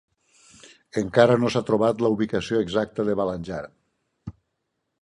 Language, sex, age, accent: Catalan, male, 60-69, valencià